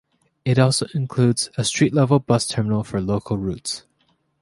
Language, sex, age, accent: English, male, 19-29, Canadian English